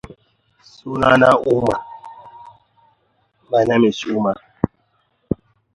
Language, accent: English, United States English